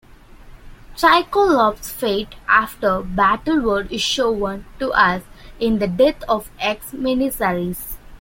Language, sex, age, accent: English, female, 19-29, India and South Asia (India, Pakistan, Sri Lanka)